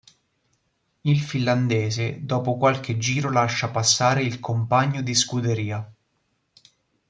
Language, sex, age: Italian, male, 19-29